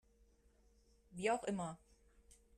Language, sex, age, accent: German, male, 30-39, Deutschland Deutsch